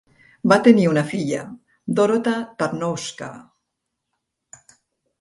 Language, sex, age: Catalan, female, 60-69